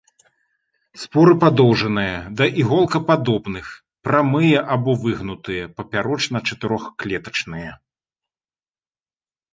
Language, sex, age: Belarusian, male, 40-49